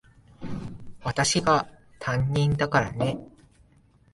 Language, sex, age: Japanese, male, 19-29